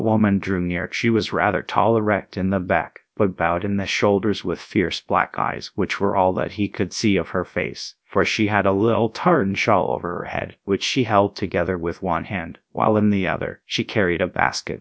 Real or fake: fake